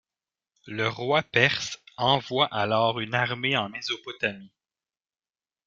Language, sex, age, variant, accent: French, male, 30-39, Français d'Amérique du Nord, Français du Canada